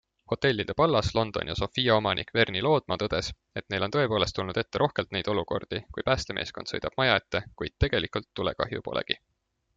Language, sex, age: Estonian, male, 19-29